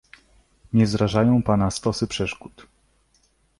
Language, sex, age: Polish, male, 19-29